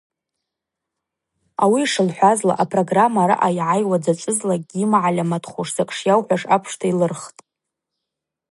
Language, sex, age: Abaza, female, 19-29